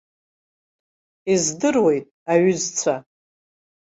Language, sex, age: Abkhazian, female, 60-69